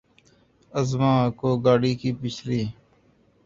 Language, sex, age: Urdu, male, 19-29